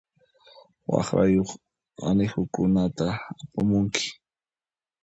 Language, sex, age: Puno Quechua, male, 30-39